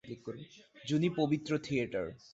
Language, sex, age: Bengali, male, 19-29